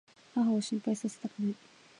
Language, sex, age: Japanese, female, 19-29